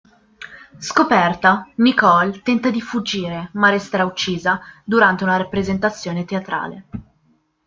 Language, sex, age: Italian, female, under 19